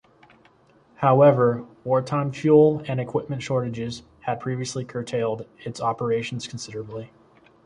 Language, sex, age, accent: English, male, 30-39, United States English